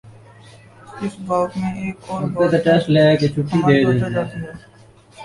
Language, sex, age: Urdu, male, 19-29